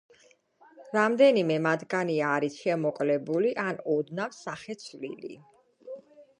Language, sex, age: Georgian, female, 19-29